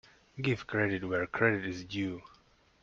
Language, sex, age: English, male, 30-39